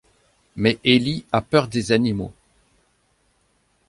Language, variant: French, Français de métropole